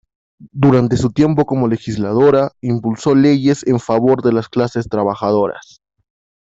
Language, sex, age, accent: Spanish, male, 19-29, Andino-Pacífico: Colombia, Perú, Ecuador, oeste de Bolivia y Venezuela andina